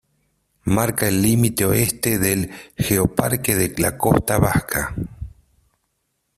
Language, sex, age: Spanish, male, 40-49